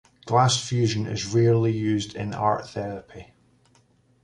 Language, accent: English, Scottish English